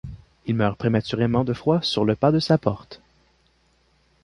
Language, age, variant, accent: French, 19-29, Français d'Amérique du Nord, Français du Canada